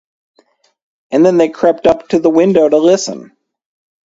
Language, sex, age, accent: English, male, 30-39, United States English